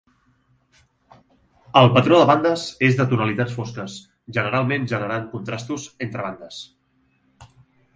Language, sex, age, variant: Catalan, male, 19-29, Central